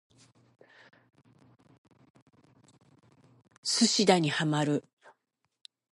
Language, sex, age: Japanese, female, 60-69